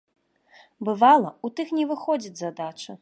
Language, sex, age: Belarusian, female, 30-39